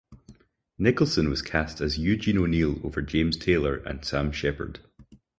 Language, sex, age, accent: English, male, 30-39, Scottish English